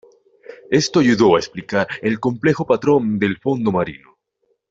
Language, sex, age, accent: Spanish, male, under 19, Andino-Pacífico: Colombia, Perú, Ecuador, oeste de Bolivia y Venezuela andina